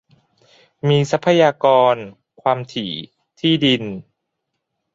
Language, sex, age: Thai, male, 19-29